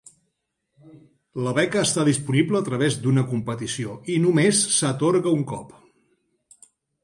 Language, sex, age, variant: Catalan, male, 50-59, Central